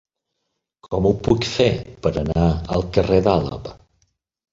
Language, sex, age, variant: Catalan, male, 60-69, Balear